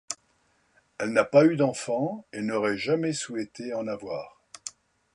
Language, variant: French, Français de métropole